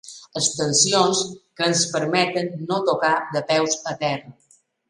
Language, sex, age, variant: Catalan, female, 40-49, Balear